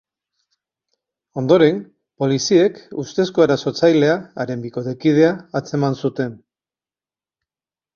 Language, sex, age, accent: Basque, male, 50-59, Mendebalekoa (Araba, Bizkaia, Gipuzkoako mendebaleko herri batzuk)